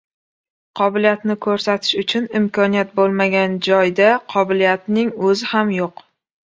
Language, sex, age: Uzbek, male, under 19